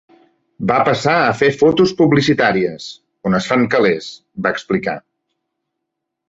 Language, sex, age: Catalan, male, 40-49